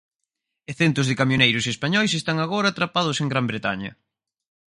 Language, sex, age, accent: Galician, male, 19-29, Oriental (común en zona oriental); Normativo (estándar)